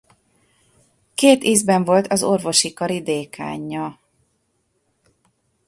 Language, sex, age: Hungarian, female, 50-59